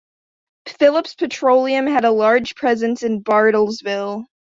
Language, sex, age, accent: English, female, under 19, United States English